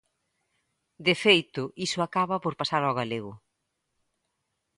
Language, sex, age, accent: Galician, female, 40-49, Atlántico (seseo e gheada)